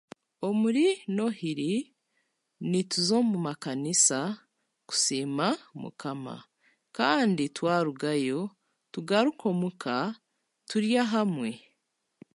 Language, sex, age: Chiga, female, 30-39